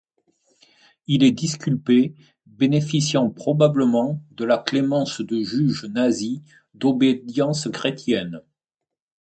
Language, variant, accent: French, Français de métropole, Français du sud de la France